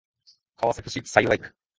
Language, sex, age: Japanese, male, 19-29